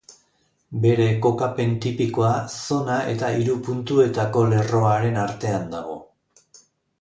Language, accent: Basque, Erdialdekoa edo Nafarra (Gipuzkoa, Nafarroa)